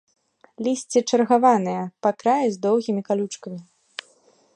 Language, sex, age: Belarusian, female, 19-29